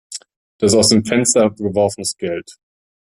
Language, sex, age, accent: German, male, 19-29, Deutschland Deutsch